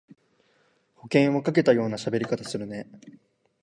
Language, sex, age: Japanese, male, 19-29